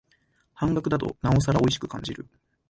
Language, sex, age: Japanese, male, 19-29